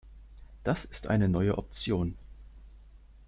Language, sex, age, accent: German, male, 19-29, Deutschland Deutsch